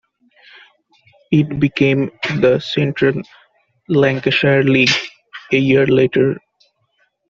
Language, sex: English, male